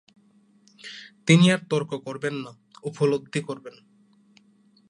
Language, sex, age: Bengali, male, 19-29